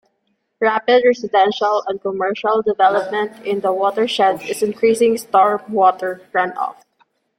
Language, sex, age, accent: English, female, 19-29, Filipino